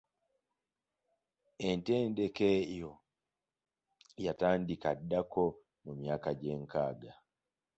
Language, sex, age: Ganda, male, 19-29